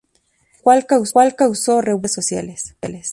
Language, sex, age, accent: Spanish, female, 19-29, México